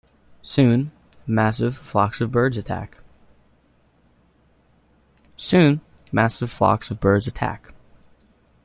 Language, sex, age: English, male, under 19